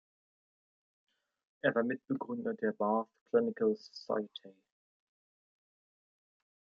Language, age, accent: German, 19-29, Deutschland Deutsch